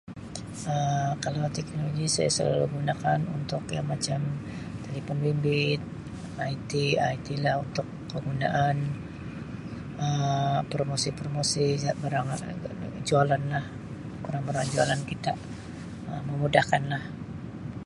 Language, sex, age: Sabah Malay, female, 50-59